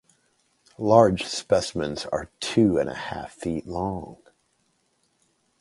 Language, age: English, 50-59